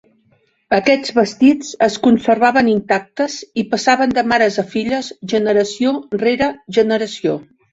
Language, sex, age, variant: Catalan, female, 50-59, Central